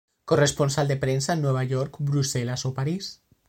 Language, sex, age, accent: Spanish, male, 19-29, España: Centro-Sur peninsular (Madrid, Toledo, Castilla-La Mancha)